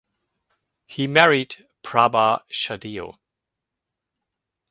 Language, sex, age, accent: English, male, 40-49, United States English